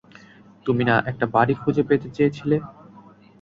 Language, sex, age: Bengali, male, 19-29